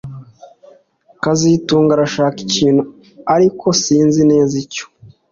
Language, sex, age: Kinyarwanda, male, 19-29